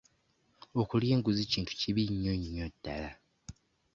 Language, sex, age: Ganda, male, 19-29